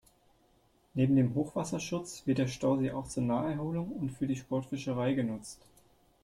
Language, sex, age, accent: German, male, 19-29, Deutschland Deutsch